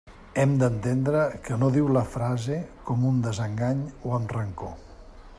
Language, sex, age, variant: Catalan, male, 60-69, Central